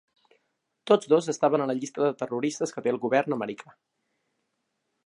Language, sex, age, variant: Catalan, male, under 19, Central